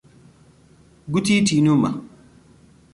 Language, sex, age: Central Kurdish, male, 19-29